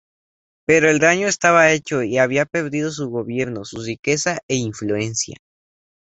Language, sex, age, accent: Spanish, male, 19-29, México